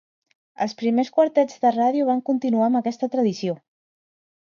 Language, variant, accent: Catalan, Central, central